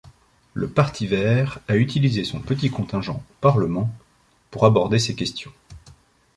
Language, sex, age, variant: French, male, 40-49, Français de métropole